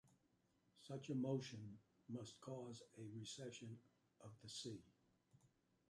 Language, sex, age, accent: English, male, 70-79, United States English